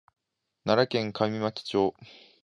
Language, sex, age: Japanese, male, 19-29